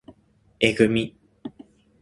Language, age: Japanese, 19-29